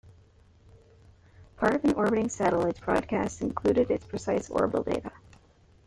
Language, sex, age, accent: English, female, under 19, United States English